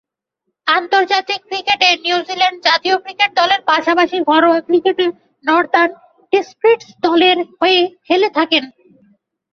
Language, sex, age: Bengali, male, 19-29